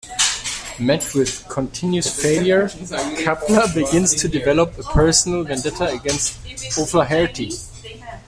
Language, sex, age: English, male, 30-39